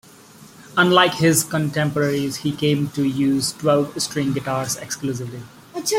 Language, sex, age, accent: English, male, 30-39, India and South Asia (India, Pakistan, Sri Lanka)